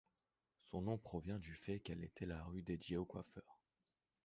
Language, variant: French, Français de métropole